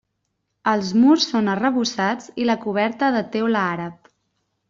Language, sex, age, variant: Catalan, female, 19-29, Central